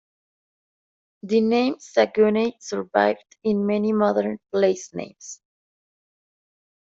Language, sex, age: English, female, 19-29